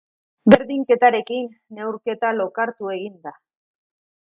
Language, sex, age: Basque, female, 50-59